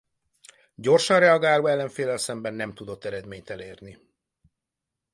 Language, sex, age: Hungarian, male, 50-59